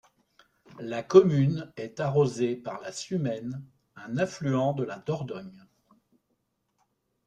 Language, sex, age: French, male, 60-69